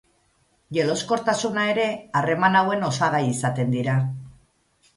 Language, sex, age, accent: Basque, female, 50-59, Erdialdekoa edo Nafarra (Gipuzkoa, Nafarroa)